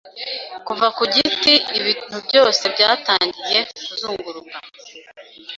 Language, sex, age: Kinyarwanda, female, 19-29